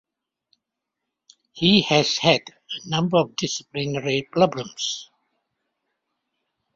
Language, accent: English, Malaysian English